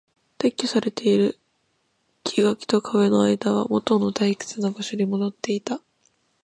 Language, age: Japanese, under 19